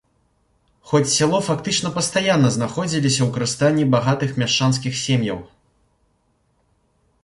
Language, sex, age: Belarusian, male, 30-39